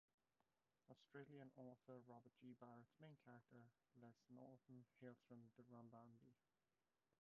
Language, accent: English, Welsh English